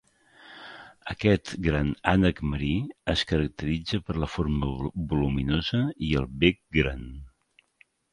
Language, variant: Catalan, Central